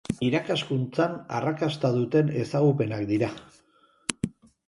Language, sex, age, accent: Basque, male, 50-59, Erdialdekoa edo Nafarra (Gipuzkoa, Nafarroa)